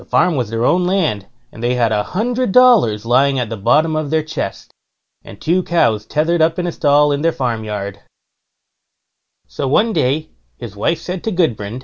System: none